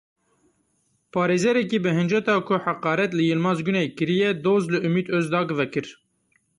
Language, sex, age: Kurdish, male, 30-39